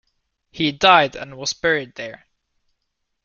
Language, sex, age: English, male, 19-29